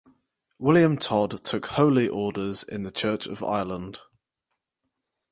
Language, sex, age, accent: English, male, 19-29, England English